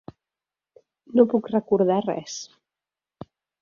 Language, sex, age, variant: Catalan, female, 50-59, Central